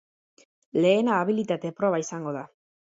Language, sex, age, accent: Basque, male, under 19, Mendebalekoa (Araba, Bizkaia, Gipuzkoako mendebaleko herri batzuk)